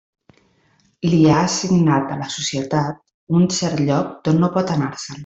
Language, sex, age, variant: Catalan, female, 40-49, Central